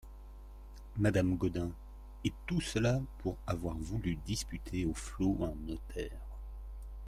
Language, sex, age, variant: French, male, 40-49, Français de métropole